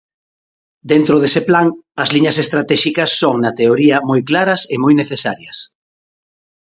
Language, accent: Galician, Normativo (estándar)